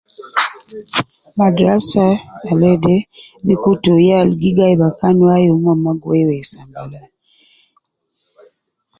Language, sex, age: Nubi, female, 60-69